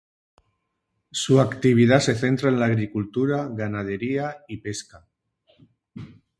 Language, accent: Spanish, España: Centro-Sur peninsular (Madrid, Toledo, Castilla-La Mancha)